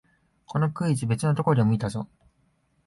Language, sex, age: Japanese, male, 19-29